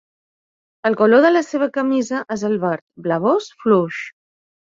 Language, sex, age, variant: Catalan, female, 50-59, Balear